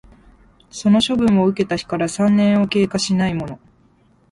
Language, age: Japanese, 19-29